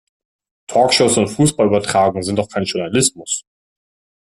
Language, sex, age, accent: German, male, 19-29, Deutschland Deutsch